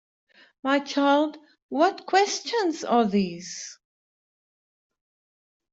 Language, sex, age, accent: English, female, 50-59, Southern African (South Africa, Zimbabwe, Namibia)